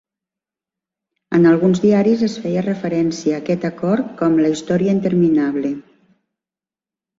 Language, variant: Catalan, Central